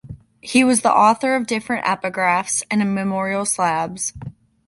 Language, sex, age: English, female, under 19